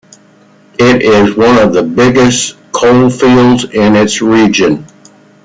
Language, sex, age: English, male, 60-69